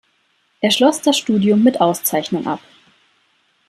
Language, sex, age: German, female, 30-39